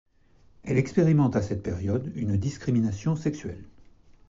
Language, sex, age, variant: French, male, 40-49, Français de métropole